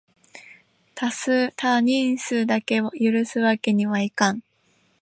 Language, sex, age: Japanese, female, 19-29